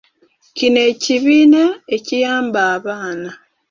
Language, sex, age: Ganda, female, 19-29